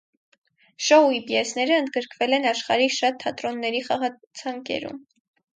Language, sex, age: Armenian, female, under 19